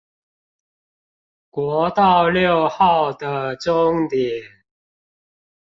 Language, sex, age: Chinese, male, 50-59